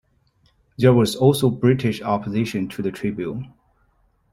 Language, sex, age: English, male, 40-49